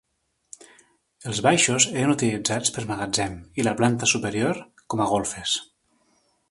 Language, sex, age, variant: Catalan, male, 40-49, Nord-Occidental